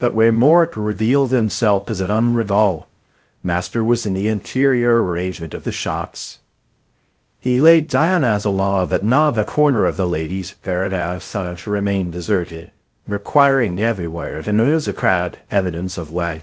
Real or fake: fake